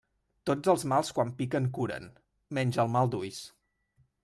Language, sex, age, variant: Catalan, male, 19-29, Central